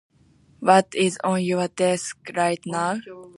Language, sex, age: English, female, 19-29